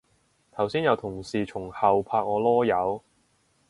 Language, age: Cantonese, 19-29